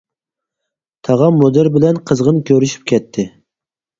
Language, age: Uyghur, 30-39